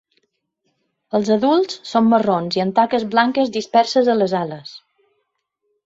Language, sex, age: Catalan, female, 50-59